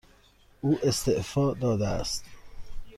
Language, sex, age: Persian, male, 30-39